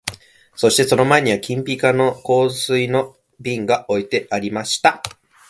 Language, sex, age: Japanese, male, 19-29